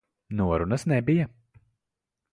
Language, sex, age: Latvian, male, 19-29